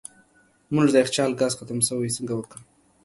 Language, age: Pashto, 19-29